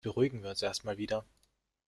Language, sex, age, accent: German, male, 19-29, Österreichisches Deutsch